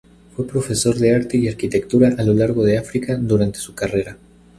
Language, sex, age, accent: Spanish, male, 19-29, México